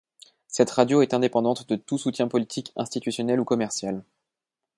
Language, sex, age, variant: French, male, 30-39, Français de métropole